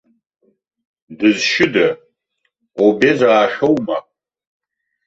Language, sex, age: Abkhazian, male, 30-39